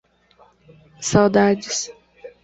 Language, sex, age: Portuguese, female, 19-29